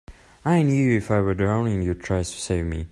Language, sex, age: English, male, under 19